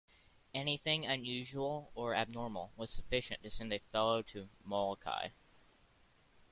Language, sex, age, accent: English, male, under 19, United States English